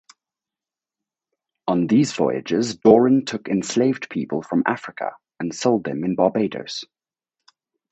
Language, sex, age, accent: English, male, 30-39, United States English